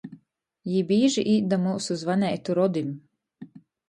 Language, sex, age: Latgalian, female, 30-39